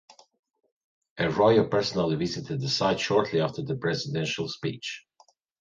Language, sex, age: English, male, 50-59